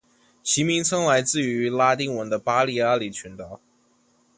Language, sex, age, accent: Chinese, male, 19-29, 出生地：福建省